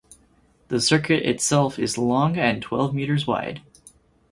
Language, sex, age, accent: English, male, 19-29, United States English